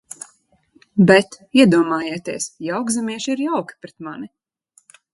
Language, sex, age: Latvian, female, 40-49